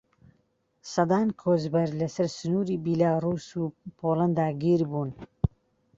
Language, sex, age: Central Kurdish, female, 30-39